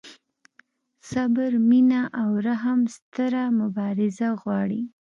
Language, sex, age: Pashto, female, 19-29